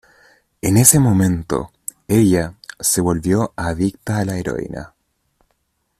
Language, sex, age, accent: Spanish, male, 19-29, Chileno: Chile, Cuyo